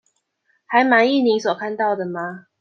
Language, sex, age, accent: Chinese, female, 19-29, 出生地：彰化縣